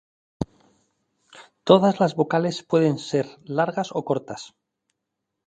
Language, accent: Spanish, España: Norte peninsular (Asturias, Castilla y León, Cantabria, País Vasco, Navarra, Aragón, La Rioja, Guadalajara, Cuenca)